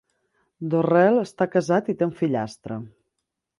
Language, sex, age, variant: Catalan, female, 30-39, Central